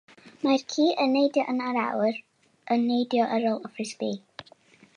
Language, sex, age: Welsh, female, under 19